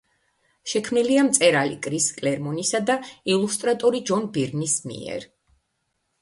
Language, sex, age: Georgian, female, 50-59